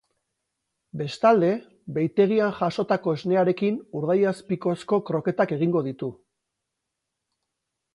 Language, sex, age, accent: Basque, male, 40-49, Mendebalekoa (Araba, Bizkaia, Gipuzkoako mendebaleko herri batzuk)